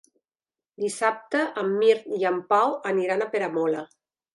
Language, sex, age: Catalan, female, 50-59